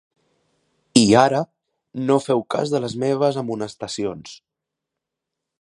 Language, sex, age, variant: Catalan, male, 30-39, Central